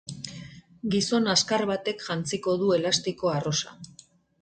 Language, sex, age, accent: Basque, female, 50-59, Erdialdekoa edo Nafarra (Gipuzkoa, Nafarroa)